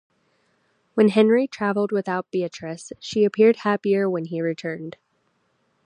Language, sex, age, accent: English, female, 19-29, United States English